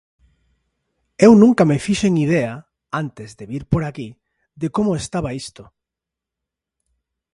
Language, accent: Galician, Normativo (estándar)